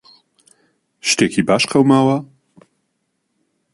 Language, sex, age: Central Kurdish, male, 30-39